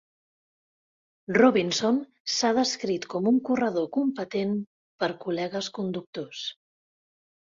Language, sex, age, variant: Catalan, female, 40-49, Central